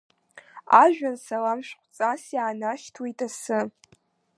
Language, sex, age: Abkhazian, female, under 19